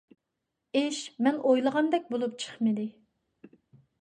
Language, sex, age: Uyghur, female, 40-49